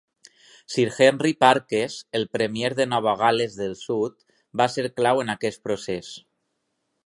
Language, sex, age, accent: Catalan, male, 30-39, valencià